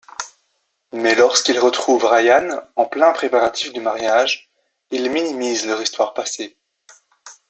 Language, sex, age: French, male, under 19